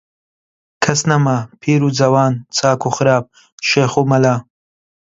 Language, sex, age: Central Kurdish, male, 19-29